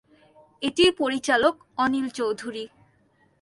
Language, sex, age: Bengali, female, 19-29